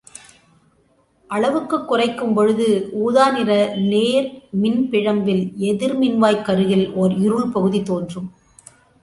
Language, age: Tamil, 50-59